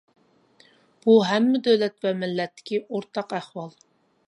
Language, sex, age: Uyghur, female, 40-49